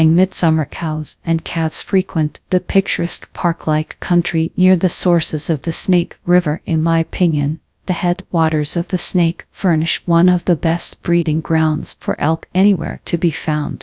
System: TTS, GradTTS